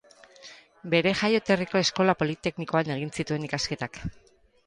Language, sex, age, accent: Basque, female, 50-59, Erdialdekoa edo Nafarra (Gipuzkoa, Nafarroa)